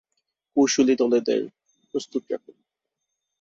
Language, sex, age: Bengali, male, 19-29